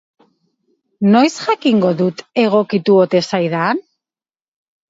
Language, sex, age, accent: Basque, female, 40-49, Mendebalekoa (Araba, Bizkaia, Gipuzkoako mendebaleko herri batzuk)